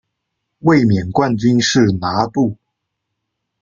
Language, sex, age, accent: Chinese, male, 19-29, 出生地：四川省